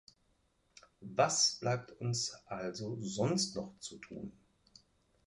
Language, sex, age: German, male, 50-59